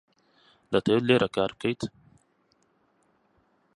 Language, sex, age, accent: Central Kurdish, male, 19-29, سۆرانی